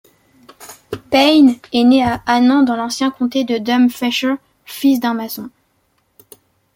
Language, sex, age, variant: French, female, under 19, Français de métropole